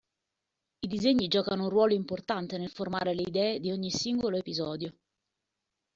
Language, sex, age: Italian, female, 40-49